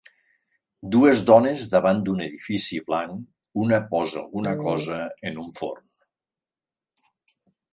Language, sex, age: Catalan, male, 60-69